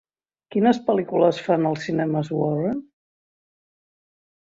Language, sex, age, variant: Catalan, female, 60-69, Central